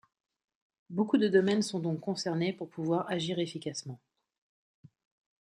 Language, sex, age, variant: French, female, 40-49, Français de métropole